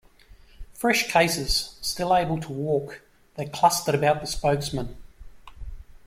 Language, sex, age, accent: English, male, 50-59, Australian English